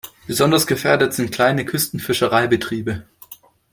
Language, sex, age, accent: German, male, 19-29, Deutschland Deutsch